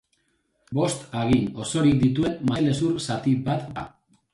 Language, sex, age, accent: Basque, male, 30-39, Mendebalekoa (Araba, Bizkaia, Gipuzkoako mendebaleko herri batzuk)